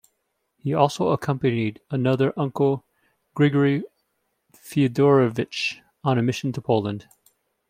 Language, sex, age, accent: English, male, 40-49, United States English